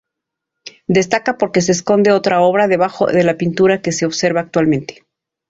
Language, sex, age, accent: Spanish, female, 40-49, México